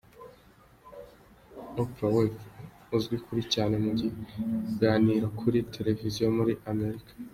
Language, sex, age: Kinyarwanda, male, 19-29